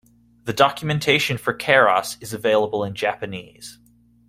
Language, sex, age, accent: English, male, 19-29, United States English